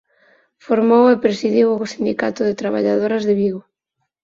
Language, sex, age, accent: Galician, female, 30-39, Normativo (estándar)